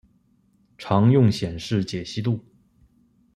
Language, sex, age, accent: Chinese, male, 19-29, 出生地：北京市